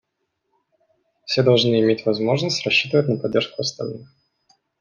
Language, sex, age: Russian, male, 19-29